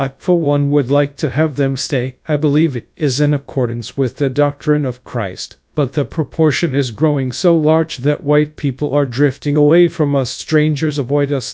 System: TTS, GradTTS